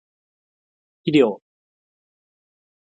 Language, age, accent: Japanese, 19-29, 関西弁